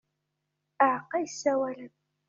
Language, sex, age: Kabyle, female, 30-39